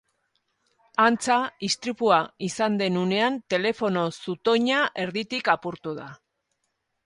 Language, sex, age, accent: Basque, female, 50-59, Erdialdekoa edo Nafarra (Gipuzkoa, Nafarroa)